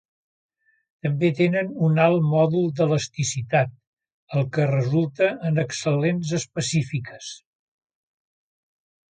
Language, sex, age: Catalan, male, 70-79